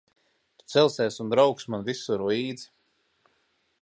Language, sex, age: Latvian, male, 30-39